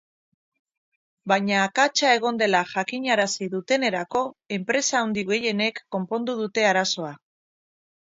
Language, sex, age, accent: Basque, female, 50-59, Erdialdekoa edo Nafarra (Gipuzkoa, Nafarroa)